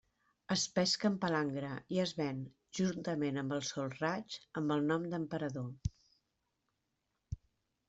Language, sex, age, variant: Catalan, female, 50-59, Central